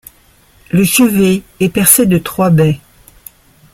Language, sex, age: French, male, 60-69